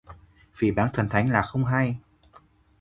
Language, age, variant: Vietnamese, 19-29, Hà Nội